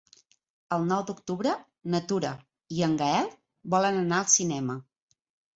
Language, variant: Catalan, Central